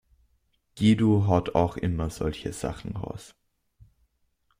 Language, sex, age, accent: German, male, under 19, Österreichisches Deutsch